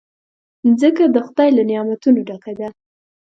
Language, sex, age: Pashto, female, under 19